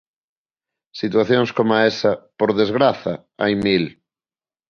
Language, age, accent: Galician, 30-39, Normativo (estándar)